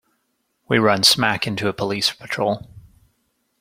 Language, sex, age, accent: English, male, 30-39, United States English